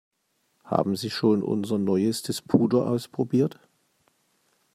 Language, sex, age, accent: German, male, 50-59, Deutschland Deutsch